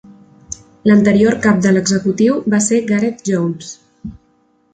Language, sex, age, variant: Catalan, female, 19-29, Central